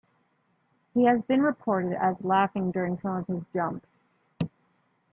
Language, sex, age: English, female, 19-29